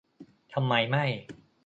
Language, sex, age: Thai, male, 30-39